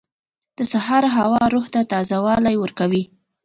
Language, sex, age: Pashto, female, 19-29